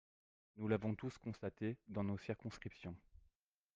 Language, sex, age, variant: French, male, 30-39, Français de métropole